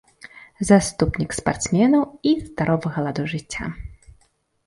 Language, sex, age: Belarusian, female, 30-39